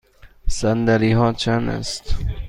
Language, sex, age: Persian, male, 30-39